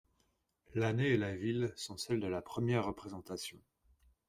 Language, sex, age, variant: French, male, 40-49, Français de métropole